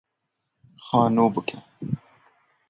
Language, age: Kurdish, 19-29